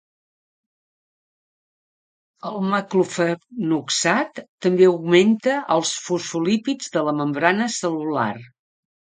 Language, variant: Catalan, Central